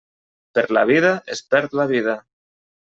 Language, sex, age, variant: Catalan, male, 19-29, Nord-Occidental